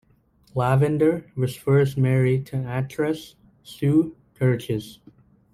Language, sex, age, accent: English, male, under 19, United States English